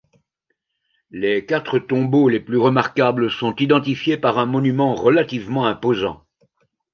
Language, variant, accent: French, Français d'Europe, Français de Belgique